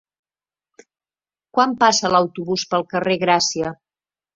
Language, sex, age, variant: Catalan, female, 60-69, Central